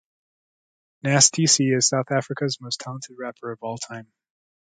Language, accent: English, United States English